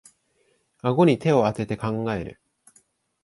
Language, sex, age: Japanese, male, 19-29